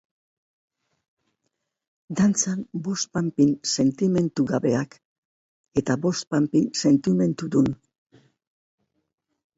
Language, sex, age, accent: Basque, female, 70-79, Mendebalekoa (Araba, Bizkaia, Gipuzkoako mendebaleko herri batzuk)